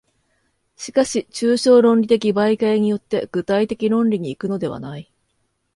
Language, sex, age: Japanese, female, 40-49